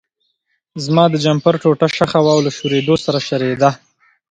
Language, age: Pashto, 19-29